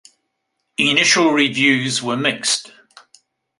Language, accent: English, New Zealand English